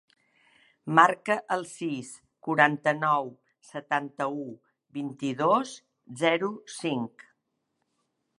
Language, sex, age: Catalan, female, 60-69